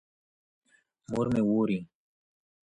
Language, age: Pashto, 19-29